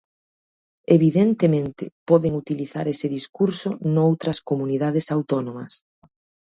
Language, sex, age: Galician, female, 30-39